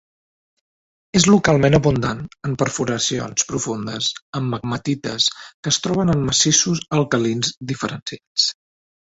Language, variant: Catalan, Central